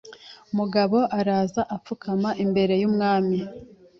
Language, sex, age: Kinyarwanda, female, 19-29